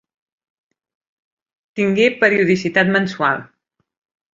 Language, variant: Catalan, Central